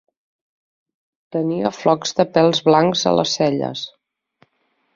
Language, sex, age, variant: Catalan, female, 40-49, Central